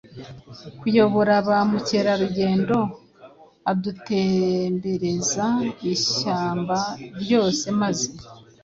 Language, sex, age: Kinyarwanda, female, 19-29